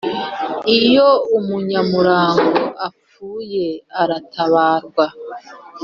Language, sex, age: Kinyarwanda, female, 30-39